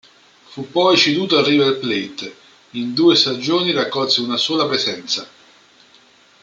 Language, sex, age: Italian, male, 40-49